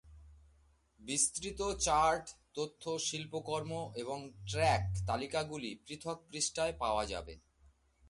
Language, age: Bengali, 40-49